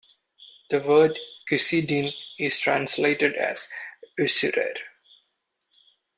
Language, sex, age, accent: English, male, 19-29, India and South Asia (India, Pakistan, Sri Lanka)